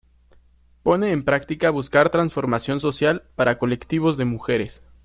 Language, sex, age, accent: Spanish, male, 19-29, México